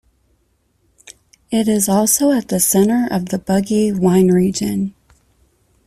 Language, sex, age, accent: English, female, 40-49, United States English